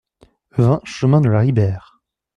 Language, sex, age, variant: French, male, 19-29, Français de métropole